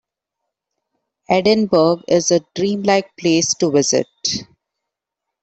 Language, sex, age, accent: English, female, 30-39, India and South Asia (India, Pakistan, Sri Lanka)